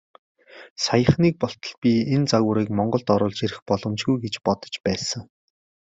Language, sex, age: Mongolian, male, 30-39